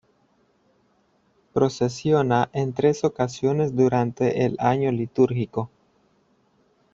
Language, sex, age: Spanish, male, 19-29